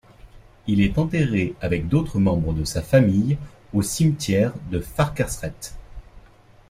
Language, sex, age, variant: French, male, 19-29, Français de métropole